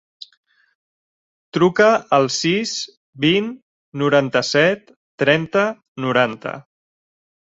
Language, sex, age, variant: Catalan, female, 19-29, Central